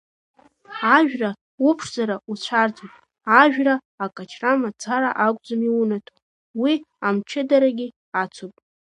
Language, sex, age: Abkhazian, female, 19-29